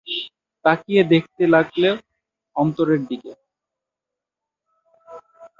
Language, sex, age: Bengali, male, 19-29